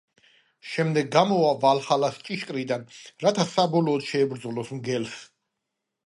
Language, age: Georgian, 40-49